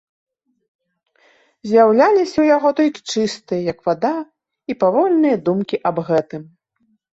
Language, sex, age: Belarusian, female, 40-49